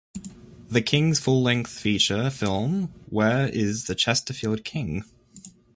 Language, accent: English, Australian English